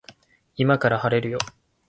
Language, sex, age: Japanese, male, 19-29